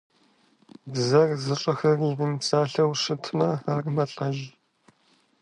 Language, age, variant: Kabardian, 19-29, Адыгэбзэ (Къэбэрдей, Кирил, псоми зэдай)